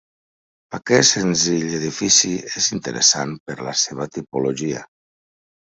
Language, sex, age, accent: Catalan, male, 50-59, valencià